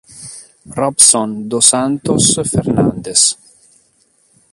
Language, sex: Italian, male